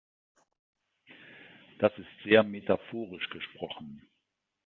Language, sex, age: German, male, 50-59